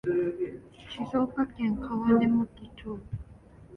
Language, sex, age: Japanese, female, 19-29